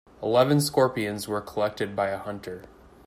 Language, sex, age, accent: English, male, 30-39, United States English